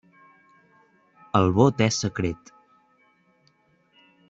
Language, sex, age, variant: Catalan, male, under 19, Central